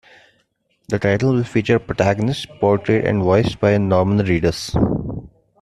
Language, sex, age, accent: English, male, 19-29, India and South Asia (India, Pakistan, Sri Lanka)